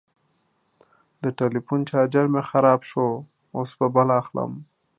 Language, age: Pashto, 30-39